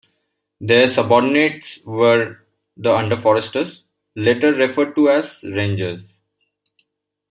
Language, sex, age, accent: English, male, 30-39, India and South Asia (India, Pakistan, Sri Lanka)